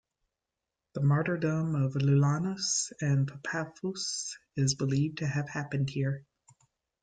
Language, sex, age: English, female, 50-59